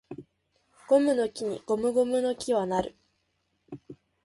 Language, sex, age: Japanese, female, under 19